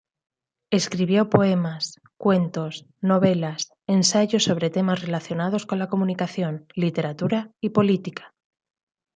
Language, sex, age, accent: Spanish, female, 30-39, España: Centro-Sur peninsular (Madrid, Toledo, Castilla-La Mancha)